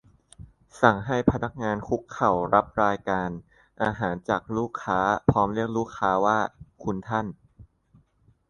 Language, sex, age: Thai, male, 19-29